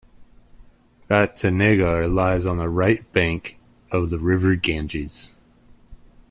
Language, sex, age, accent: English, male, 30-39, United States English